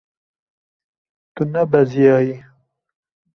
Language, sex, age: Kurdish, male, 30-39